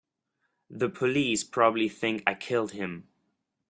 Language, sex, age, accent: English, male, 19-29, United States English